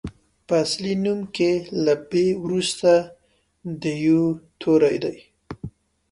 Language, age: Pashto, 19-29